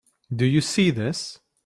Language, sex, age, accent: English, male, 19-29, United States English